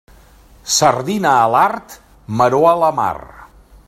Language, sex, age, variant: Catalan, male, 60-69, Central